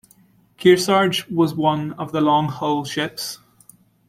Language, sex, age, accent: English, male, 19-29, Irish English